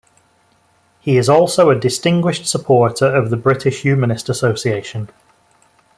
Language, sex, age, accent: English, male, 50-59, England English